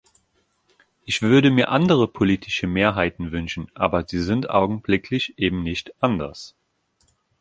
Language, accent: German, Deutschland Deutsch